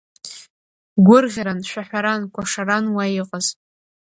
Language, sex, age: Abkhazian, female, under 19